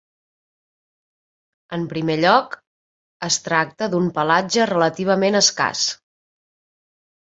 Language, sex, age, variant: Catalan, female, 30-39, Central